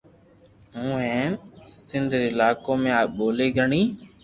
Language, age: Loarki, under 19